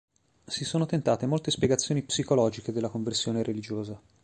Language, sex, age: Italian, male, 40-49